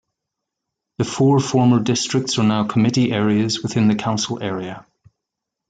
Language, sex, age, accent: English, male, 40-49, Irish English